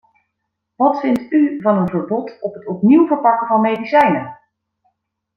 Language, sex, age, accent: Dutch, female, 40-49, Nederlands Nederlands